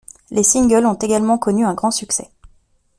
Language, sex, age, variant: French, female, 19-29, Français de métropole